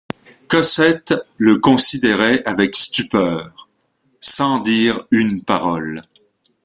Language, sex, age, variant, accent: French, male, 60-69, Français d'Amérique du Nord, Français du Canada